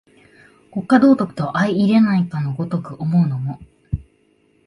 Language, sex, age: Japanese, female, 19-29